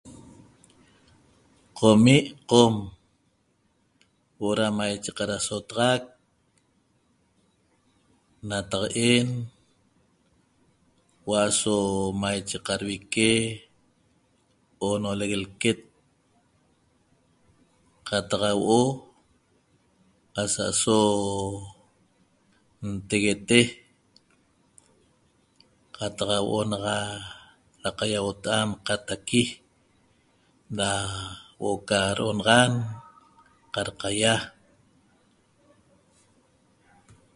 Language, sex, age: Toba, female, 50-59